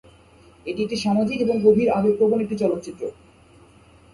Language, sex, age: Bengali, male, 19-29